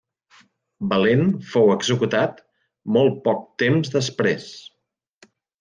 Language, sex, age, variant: Catalan, male, under 19, Central